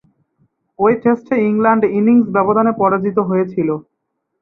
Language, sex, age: Bengali, male, 19-29